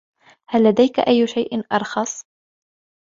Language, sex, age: Arabic, female, 19-29